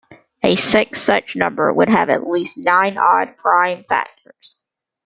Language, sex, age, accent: English, female, 19-29, United States English